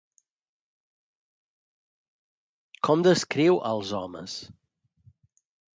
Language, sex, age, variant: Catalan, male, 40-49, Central